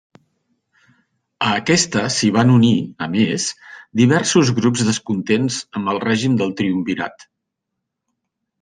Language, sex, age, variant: Catalan, male, 50-59, Central